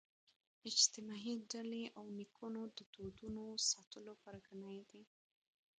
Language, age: Pashto, under 19